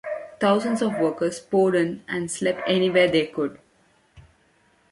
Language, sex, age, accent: English, female, 19-29, India and South Asia (India, Pakistan, Sri Lanka)